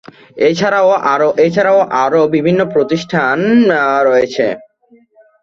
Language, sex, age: Bengali, male, 19-29